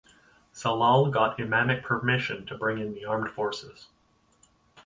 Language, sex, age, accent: English, male, 30-39, Canadian English